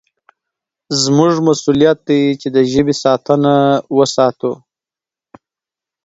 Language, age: Pashto, 30-39